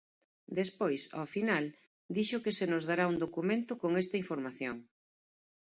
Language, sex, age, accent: Galician, female, 40-49, Normativo (estándar)